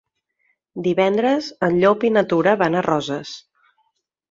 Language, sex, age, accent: Catalan, female, 40-49, Oriental